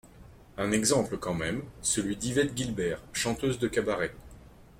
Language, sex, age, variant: French, male, 40-49, Français de métropole